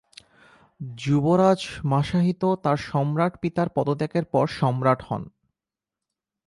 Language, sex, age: Bengali, male, 19-29